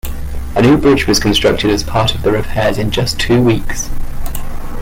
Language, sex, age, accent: English, male, 19-29, England English